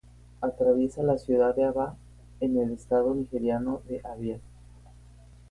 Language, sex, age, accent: Spanish, male, 19-29, México